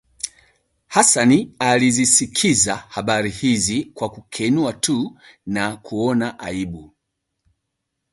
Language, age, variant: Swahili, 40-49, Kiswahili Sanifu (EA)